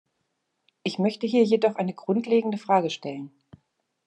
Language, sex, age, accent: German, female, 40-49, Deutschland Deutsch